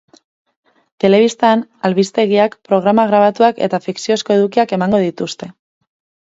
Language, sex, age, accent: Basque, female, 19-29, Mendebalekoa (Araba, Bizkaia, Gipuzkoako mendebaleko herri batzuk)